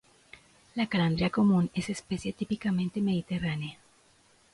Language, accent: Spanish, Andino-Pacífico: Colombia, Perú, Ecuador, oeste de Bolivia y Venezuela andina